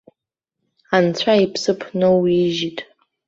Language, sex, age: Abkhazian, female, under 19